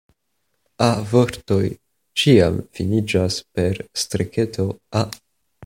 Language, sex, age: Esperanto, male, 19-29